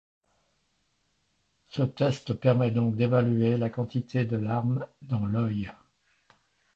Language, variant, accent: French, Français d'Europe, Français de Suisse